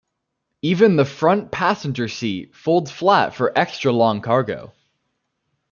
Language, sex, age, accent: English, male, 19-29, United States English